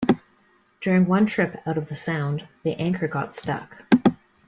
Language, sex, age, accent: English, female, 19-29, Canadian English